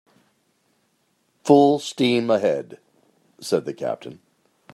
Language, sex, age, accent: English, male, 50-59, United States English